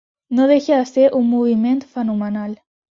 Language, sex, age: Catalan, female, under 19